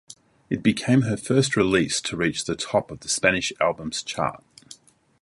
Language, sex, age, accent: English, male, 50-59, Australian English